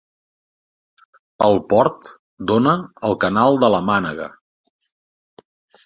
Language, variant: Catalan, Nord-Occidental